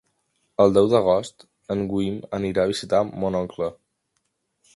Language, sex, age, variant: Catalan, male, under 19, Central